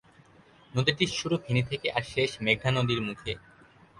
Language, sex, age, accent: Bengali, male, under 19, Bangladeshi